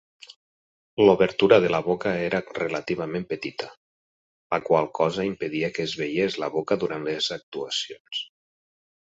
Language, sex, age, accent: Catalan, male, 40-49, occidental